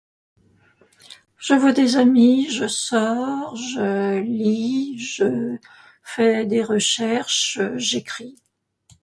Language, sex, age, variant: French, female, 70-79, Français de métropole